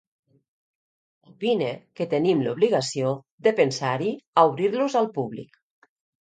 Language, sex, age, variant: Catalan, female, 50-59, Central